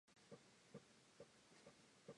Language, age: English, 19-29